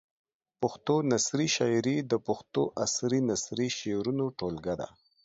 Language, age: Pashto, 30-39